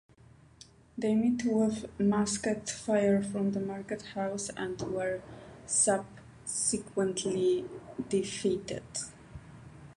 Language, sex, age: English, female, 30-39